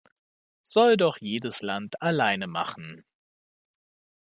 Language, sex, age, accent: German, male, 30-39, Deutschland Deutsch